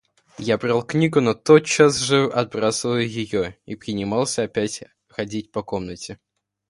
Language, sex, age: Russian, male, under 19